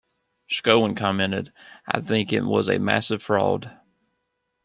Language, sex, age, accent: English, male, 40-49, United States English